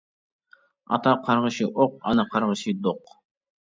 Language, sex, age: Uyghur, male, 19-29